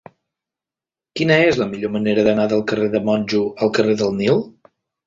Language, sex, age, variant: Catalan, male, 40-49, Central